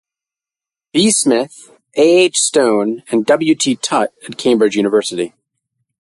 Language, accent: English, United States English